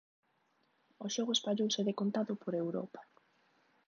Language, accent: Galician, Normativo (estándar)